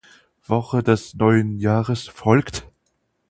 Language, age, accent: German, 19-29, Deutschland Deutsch